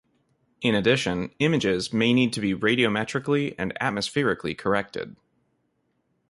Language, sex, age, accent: English, male, 19-29, United States English